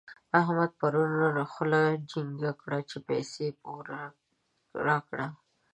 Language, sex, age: Pashto, female, 19-29